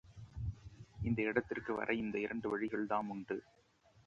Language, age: Tamil, 30-39